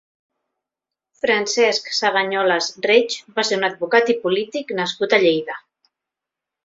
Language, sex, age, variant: Catalan, female, 40-49, Central